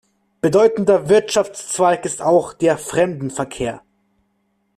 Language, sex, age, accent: German, male, 19-29, Deutschland Deutsch